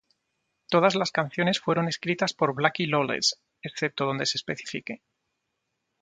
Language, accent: Spanish, España: Sur peninsular (Andalucia, Extremadura, Murcia)